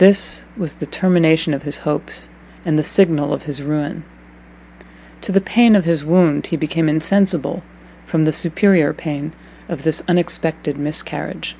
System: none